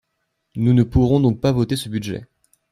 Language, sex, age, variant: French, male, 19-29, Français de métropole